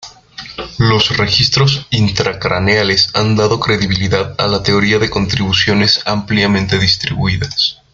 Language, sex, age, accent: Spanish, male, 19-29, México